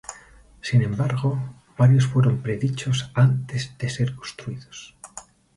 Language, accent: Spanish, España: Norte peninsular (Asturias, Castilla y León, Cantabria, País Vasco, Navarra, Aragón, La Rioja, Guadalajara, Cuenca)